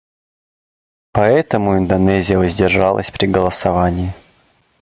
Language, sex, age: Russian, male, under 19